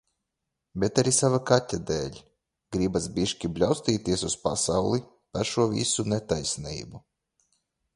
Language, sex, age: Latvian, male, 30-39